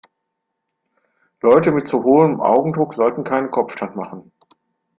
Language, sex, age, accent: German, male, 50-59, Deutschland Deutsch